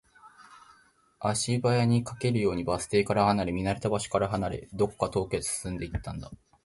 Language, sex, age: Japanese, male, 19-29